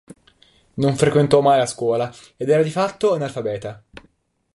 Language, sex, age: Italian, male, under 19